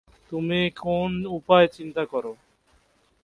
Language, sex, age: Bengali, male, 19-29